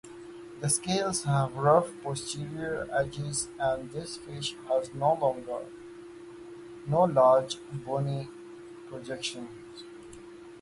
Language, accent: English, England English